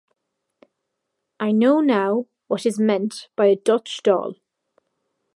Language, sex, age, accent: English, female, under 19, Irish English